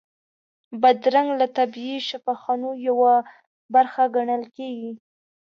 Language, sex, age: Pashto, female, 19-29